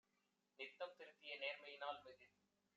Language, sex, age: Tamil, male, 30-39